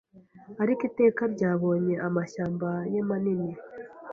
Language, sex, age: Kinyarwanda, female, 19-29